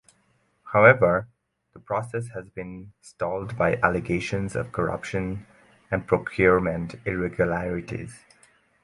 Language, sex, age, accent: English, male, 19-29, United States English